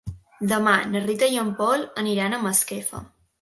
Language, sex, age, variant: Catalan, female, under 19, Balear